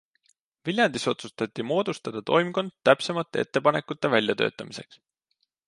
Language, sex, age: Estonian, male, 19-29